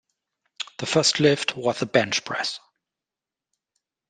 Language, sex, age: English, male, 30-39